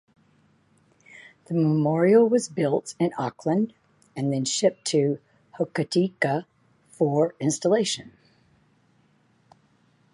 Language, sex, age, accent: English, female, 40-49, United States English